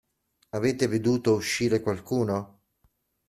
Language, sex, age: Italian, male, 50-59